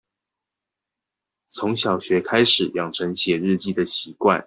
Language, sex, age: Chinese, male, 19-29